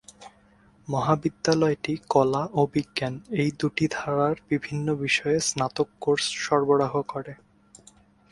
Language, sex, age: Bengali, male, 19-29